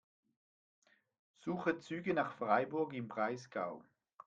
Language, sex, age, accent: German, male, 50-59, Schweizerdeutsch